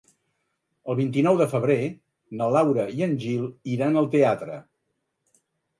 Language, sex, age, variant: Catalan, male, 60-69, Central